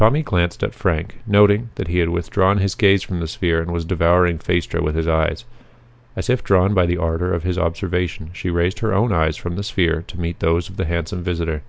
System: none